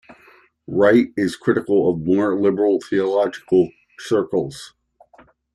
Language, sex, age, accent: English, male, 50-59, United States English